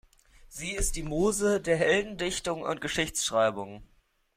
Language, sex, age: German, male, under 19